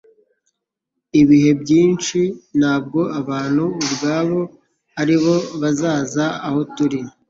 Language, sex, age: Kinyarwanda, male, 19-29